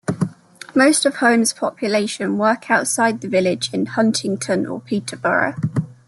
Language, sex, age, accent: English, female, 19-29, England English